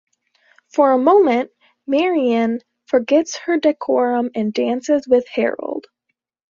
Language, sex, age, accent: English, female, under 19, United States English